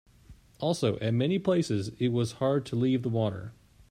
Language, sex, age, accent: English, male, 30-39, United States English